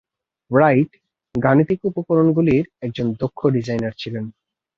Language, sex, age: Bengali, male, 19-29